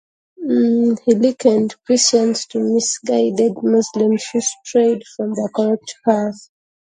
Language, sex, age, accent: English, female, 19-29, United States English